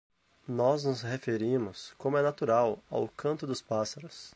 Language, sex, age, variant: Portuguese, male, 19-29, Portuguese (Brasil)